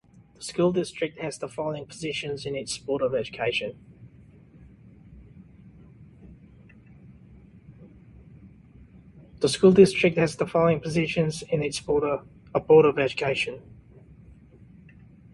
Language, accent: English, Australian English